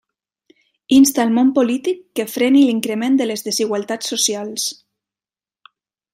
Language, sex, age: Catalan, female, 30-39